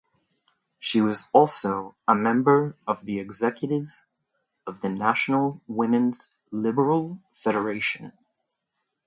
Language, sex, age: English, male, 30-39